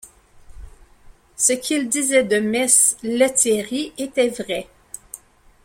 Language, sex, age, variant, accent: French, female, 40-49, Français d'Amérique du Nord, Français du Canada